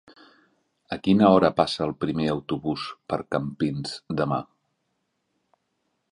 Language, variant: Catalan, Central